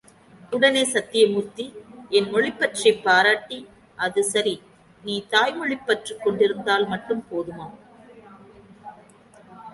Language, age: Tamil, 40-49